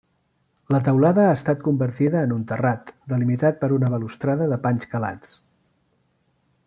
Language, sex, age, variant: Catalan, male, 40-49, Central